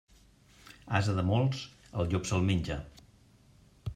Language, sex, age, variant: Catalan, male, 50-59, Central